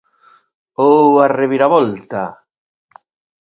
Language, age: Galician, 40-49